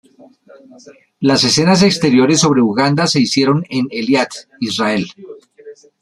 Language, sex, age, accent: Spanish, male, 60-69, Caribe: Cuba, Venezuela, Puerto Rico, República Dominicana, Panamá, Colombia caribeña, México caribeño, Costa del golfo de México